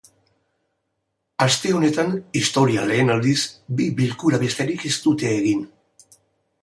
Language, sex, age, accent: Basque, male, 60-69, Mendebalekoa (Araba, Bizkaia, Gipuzkoako mendebaleko herri batzuk)